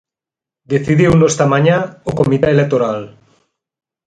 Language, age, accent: Galician, 40-49, Atlántico (seseo e gheada)